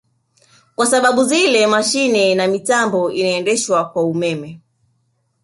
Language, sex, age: Swahili, male, 19-29